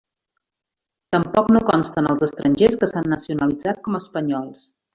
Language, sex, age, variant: Catalan, female, 40-49, Central